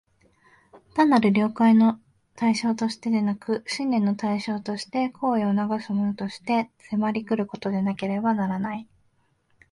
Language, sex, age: Japanese, female, 19-29